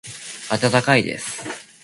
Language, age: Japanese, under 19